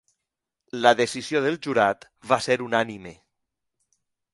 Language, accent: Catalan, valencià